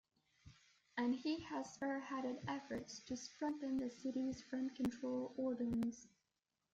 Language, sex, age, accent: English, female, under 19, England English